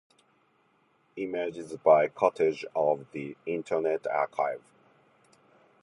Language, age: English, 50-59